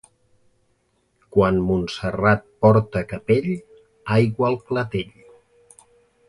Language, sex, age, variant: Catalan, male, 50-59, Central